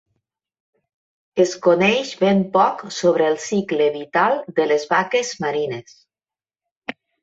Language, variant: Catalan, Nord-Occidental